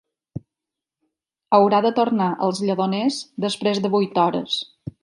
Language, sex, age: Catalan, female, 40-49